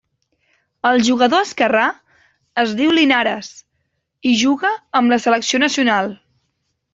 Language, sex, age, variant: Catalan, female, 19-29, Central